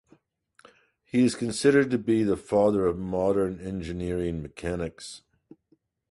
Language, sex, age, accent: English, male, 50-59, Irish English